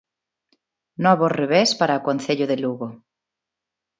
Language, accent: Galician, Neofalante